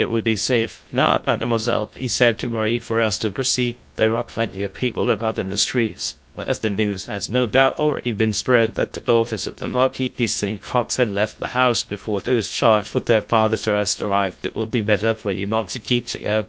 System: TTS, GlowTTS